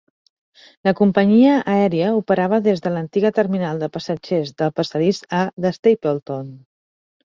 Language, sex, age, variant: Catalan, female, 40-49, Central